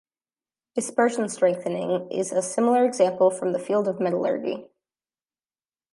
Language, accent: English, United States English